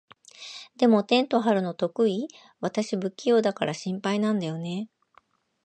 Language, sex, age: Japanese, female, 50-59